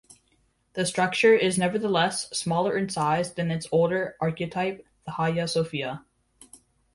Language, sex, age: English, male, under 19